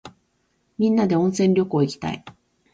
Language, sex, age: Japanese, female, 40-49